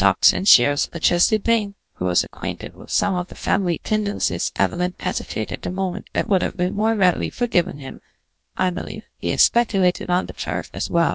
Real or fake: fake